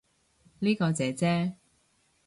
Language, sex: Cantonese, female